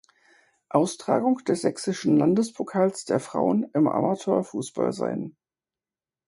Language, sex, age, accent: German, female, 50-59, Deutschland Deutsch